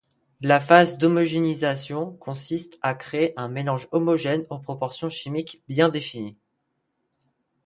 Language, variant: French, Français de métropole